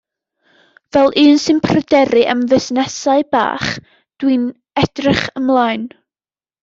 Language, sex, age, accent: Welsh, female, under 19, Y Deyrnas Unedig Cymraeg